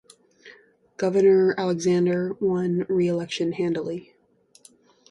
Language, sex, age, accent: English, female, 30-39, United States English